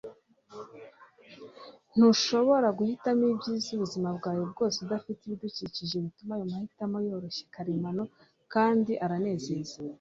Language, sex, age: Kinyarwanda, female, 30-39